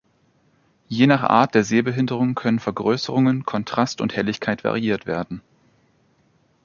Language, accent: German, Deutschland Deutsch